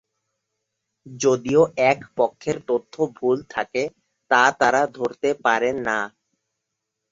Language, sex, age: Bengali, male, 19-29